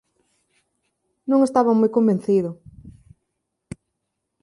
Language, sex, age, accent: Galician, female, 30-39, Atlántico (seseo e gheada)